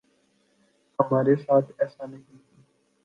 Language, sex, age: Urdu, male, 19-29